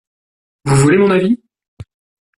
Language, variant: French, Français de métropole